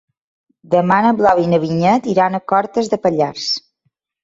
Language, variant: Catalan, Balear